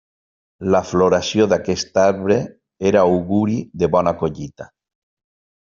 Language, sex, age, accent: Catalan, male, 60-69, valencià